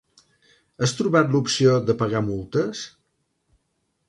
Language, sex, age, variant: Catalan, male, 60-69, Central